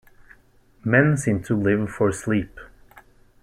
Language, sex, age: English, male, 19-29